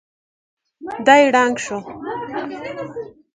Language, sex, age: Pashto, female, 19-29